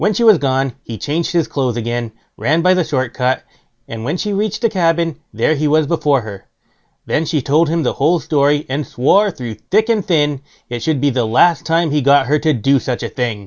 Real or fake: real